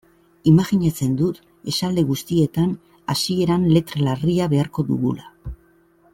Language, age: Basque, 50-59